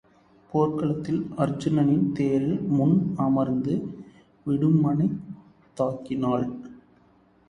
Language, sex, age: Tamil, male, 30-39